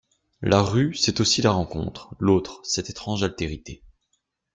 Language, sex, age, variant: French, male, 19-29, Français de métropole